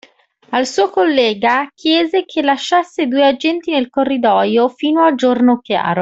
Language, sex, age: Italian, male, 30-39